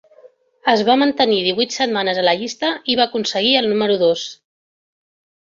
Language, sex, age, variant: Catalan, female, 30-39, Central